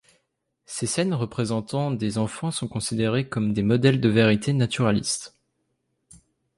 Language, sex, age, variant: French, male, 19-29, Français de métropole